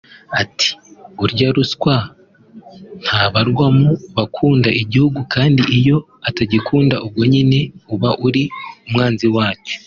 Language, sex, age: Kinyarwanda, male, 19-29